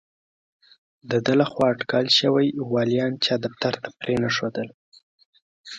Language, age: Pashto, 19-29